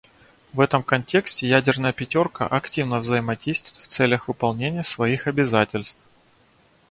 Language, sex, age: Russian, male, 30-39